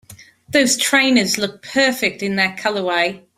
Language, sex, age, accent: English, female, 40-49, United States English